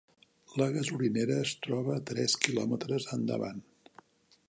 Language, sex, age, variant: Catalan, male, 70-79, Central